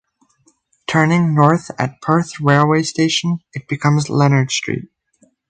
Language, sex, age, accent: English, male, under 19, United States English